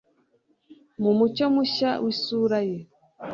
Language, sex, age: Kinyarwanda, female, 30-39